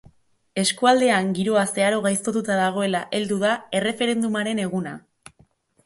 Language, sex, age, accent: Basque, female, 19-29, Erdialdekoa edo Nafarra (Gipuzkoa, Nafarroa)